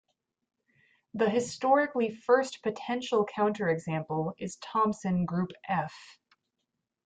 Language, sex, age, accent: English, female, 30-39, United States English